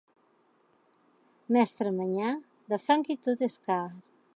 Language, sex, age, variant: Catalan, female, 40-49, Central